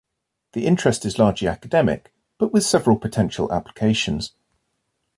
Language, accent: English, England English